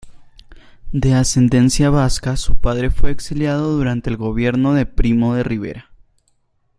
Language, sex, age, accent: Spanish, male, under 19, Andino-Pacífico: Colombia, Perú, Ecuador, oeste de Bolivia y Venezuela andina